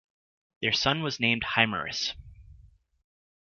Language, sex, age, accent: English, male, 30-39, United States English